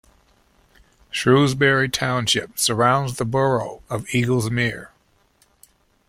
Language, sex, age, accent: English, male, 60-69, United States English